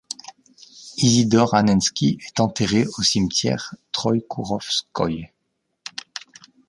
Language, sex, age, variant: French, male, 30-39, Français de métropole